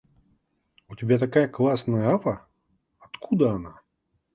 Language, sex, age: Russian, male, 40-49